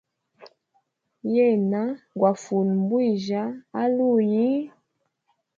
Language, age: Hemba, 30-39